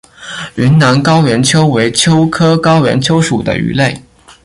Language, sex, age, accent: Chinese, male, 19-29, 出生地：福建省